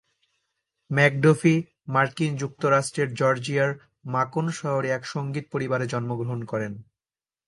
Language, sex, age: Bengali, male, 19-29